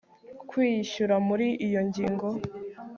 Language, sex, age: Kinyarwanda, female, under 19